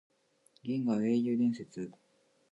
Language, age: Japanese, 40-49